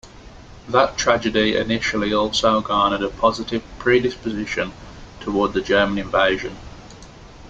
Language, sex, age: English, male, 19-29